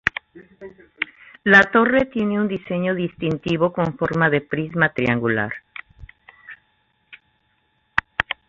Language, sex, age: Spanish, female, 50-59